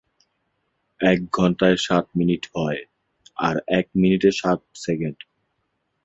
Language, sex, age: Bengali, male, 19-29